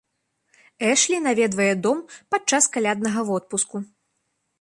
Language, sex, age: Belarusian, female, 19-29